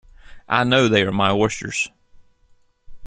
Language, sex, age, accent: English, male, 40-49, United States English